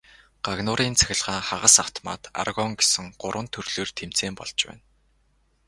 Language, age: Mongolian, 19-29